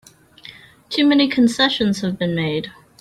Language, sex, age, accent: English, female, 19-29, United States English